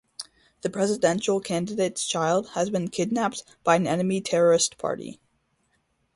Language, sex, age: English, male, under 19